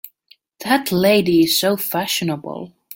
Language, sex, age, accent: English, female, 19-29, England English